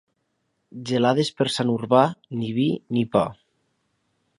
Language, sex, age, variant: Catalan, male, 19-29, Nord-Occidental